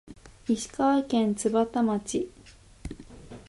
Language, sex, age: Japanese, female, 19-29